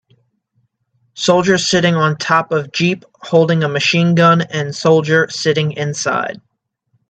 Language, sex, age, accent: English, male, 19-29, United States English